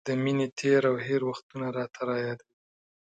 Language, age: Pashto, 30-39